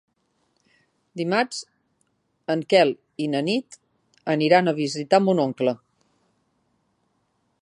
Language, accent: Catalan, tarragoní